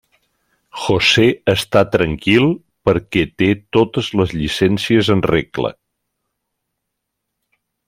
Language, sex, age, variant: Catalan, male, 60-69, Central